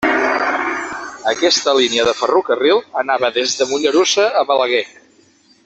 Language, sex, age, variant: Catalan, male, 40-49, Central